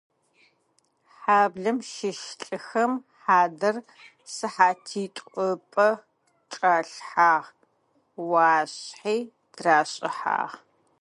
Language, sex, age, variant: Adyghe, female, 30-39, Адыгабзэ (Кирил, пстэумэ зэдыряе)